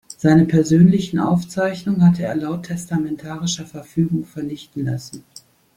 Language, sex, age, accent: German, female, 50-59, Deutschland Deutsch